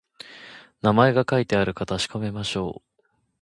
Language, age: Japanese, 19-29